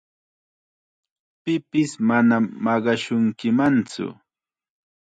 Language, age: Chiquián Ancash Quechua, 19-29